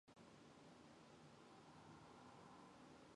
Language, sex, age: Mongolian, female, 19-29